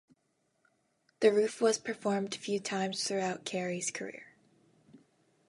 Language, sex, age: English, female, 19-29